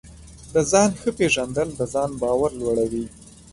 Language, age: Pashto, under 19